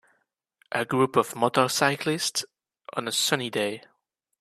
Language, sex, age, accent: English, male, 19-29, United States English